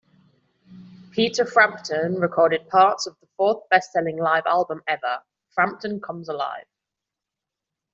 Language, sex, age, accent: English, female, 19-29, England English